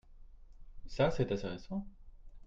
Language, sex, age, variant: French, male, 30-39, Français de métropole